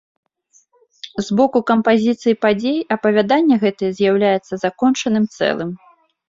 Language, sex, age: Belarusian, female, 30-39